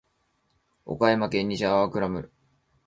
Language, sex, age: Japanese, male, 19-29